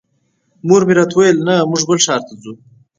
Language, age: Pashto, 19-29